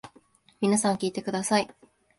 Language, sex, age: Japanese, female, 19-29